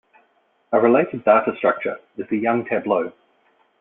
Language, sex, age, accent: English, male, 40-49, New Zealand English